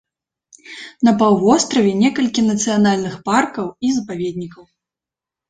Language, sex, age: Belarusian, female, 19-29